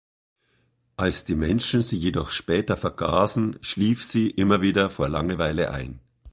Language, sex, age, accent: German, male, 50-59, Österreichisches Deutsch